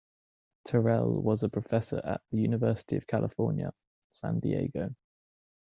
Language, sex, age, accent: English, male, 19-29, England English